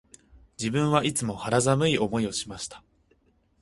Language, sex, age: Japanese, male, 19-29